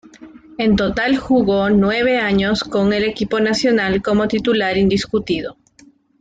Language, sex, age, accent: Spanish, female, 40-49, Andino-Pacífico: Colombia, Perú, Ecuador, oeste de Bolivia y Venezuela andina